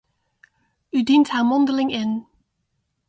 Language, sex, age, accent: Dutch, female, 30-39, Nederlands Nederlands